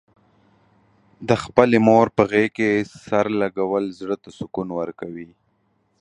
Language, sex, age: Pashto, male, 19-29